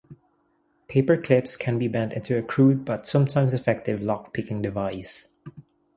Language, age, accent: English, 30-39, Filipino